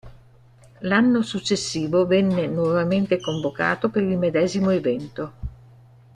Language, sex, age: Italian, female, 70-79